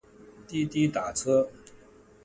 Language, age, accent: Chinese, 40-49, 出生地：上海市